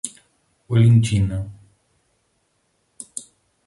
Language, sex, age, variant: Portuguese, male, 30-39, Portuguese (Brasil)